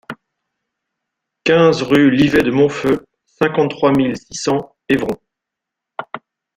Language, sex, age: French, male, 40-49